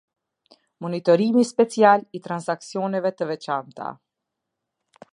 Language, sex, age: Albanian, female, 30-39